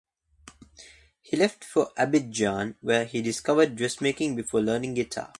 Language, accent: English, Australian English